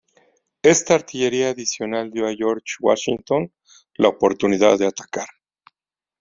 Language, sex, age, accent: Spanish, male, 40-49, México